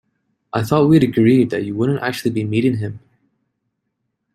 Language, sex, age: English, male, 30-39